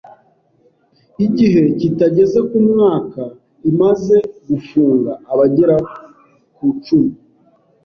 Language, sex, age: Kinyarwanda, male, 30-39